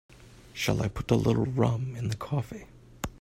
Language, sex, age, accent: English, male, 19-29, United States English